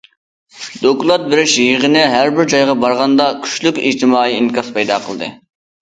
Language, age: Uyghur, 19-29